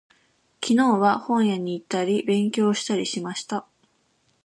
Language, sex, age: Japanese, female, 19-29